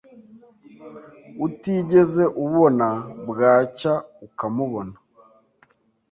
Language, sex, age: Kinyarwanda, male, 19-29